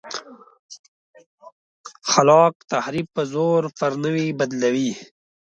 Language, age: Pashto, 30-39